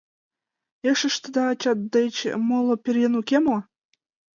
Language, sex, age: Mari, female, 19-29